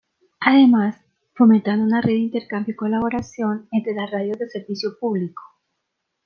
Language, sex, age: Spanish, female, 50-59